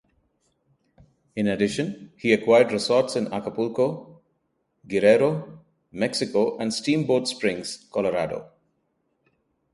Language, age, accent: English, 30-39, India and South Asia (India, Pakistan, Sri Lanka)